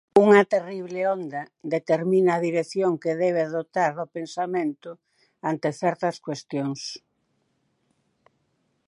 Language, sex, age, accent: Galician, female, 70-79, Atlántico (seseo e gheada)